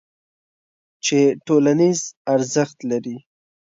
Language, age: Pashto, 19-29